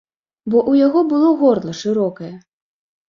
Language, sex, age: Belarusian, female, 30-39